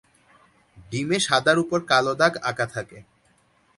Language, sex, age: Bengali, male, 19-29